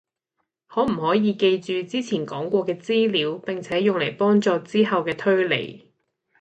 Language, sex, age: Cantonese, female, 19-29